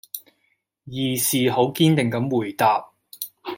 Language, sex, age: Cantonese, male, 30-39